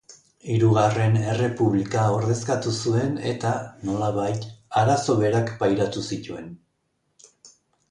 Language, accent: Basque, Erdialdekoa edo Nafarra (Gipuzkoa, Nafarroa)